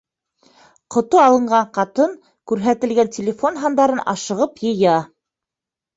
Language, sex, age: Bashkir, female, 30-39